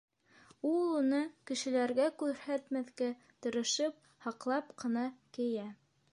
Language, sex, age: Bashkir, female, under 19